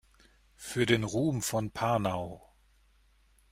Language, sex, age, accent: German, male, 40-49, Deutschland Deutsch